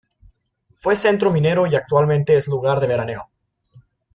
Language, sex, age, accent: Spanish, male, 19-29, México